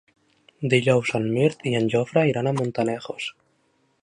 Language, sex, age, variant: Catalan, male, 19-29, Central